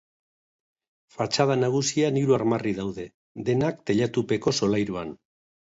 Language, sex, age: Basque, male, 60-69